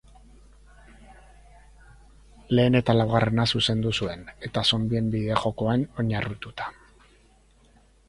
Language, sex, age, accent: Basque, male, 50-59, Erdialdekoa edo Nafarra (Gipuzkoa, Nafarroa)